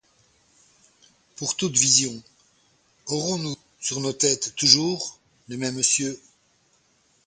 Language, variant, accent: French, Français d'Europe, Français de Belgique